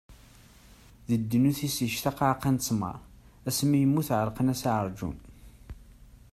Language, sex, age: Kabyle, male, 30-39